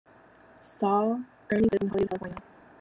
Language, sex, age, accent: English, female, 19-29, United States English